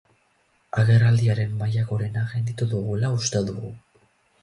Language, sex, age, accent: Basque, male, 19-29, Mendebalekoa (Araba, Bizkaia, Gipuzkoako mendebaleko herri batzuk)